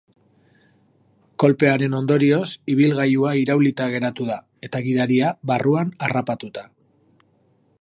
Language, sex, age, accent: Basque, male, 30-39, Mendebalekoa (Araba, Bizkaia, Gipuzkoako mendebaleko herri batzuk)